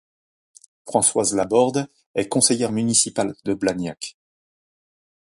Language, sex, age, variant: French, male, 50-59, Français de métropole